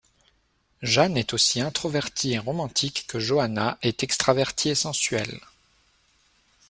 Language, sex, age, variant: French, male, 30-39, Français de métropole